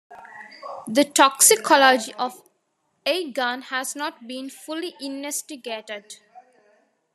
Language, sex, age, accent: English, female, 19-29, India and South Asia (India, Pakistan, Sri Lanka)